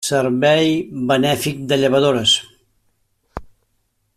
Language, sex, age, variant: Catalan, male, 60-69, Septentrional